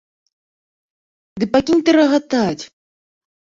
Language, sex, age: Belarusian, female, 19-29